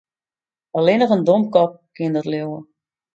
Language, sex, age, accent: Western Frisian, female, 40-49, Wâldfrysk